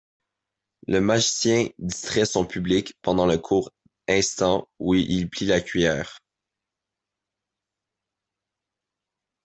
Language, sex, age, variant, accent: French, male, under 19, Français d'Amérique du Nord, Français du Canada